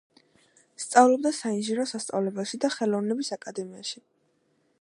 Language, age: Georgian, under 19